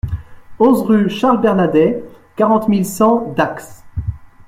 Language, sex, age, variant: French, male, 19-29, Français de métropole